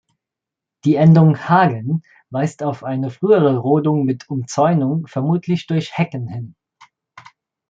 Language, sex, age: German, male, 19-29